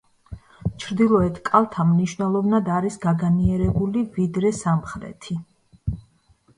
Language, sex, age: Georgian, female, 40-49